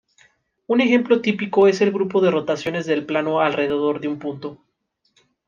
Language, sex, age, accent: Spanish, male, 19-29, México